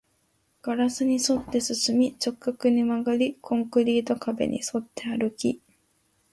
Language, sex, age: Japanese, female, 19-29